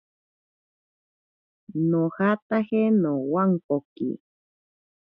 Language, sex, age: Ashéninka Perené, female, 30-39